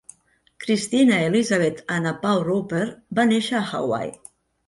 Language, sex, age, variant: Catalan, female, 50-59, Central